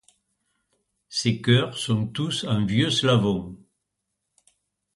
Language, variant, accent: French, Français de métropole, Français du sud de la France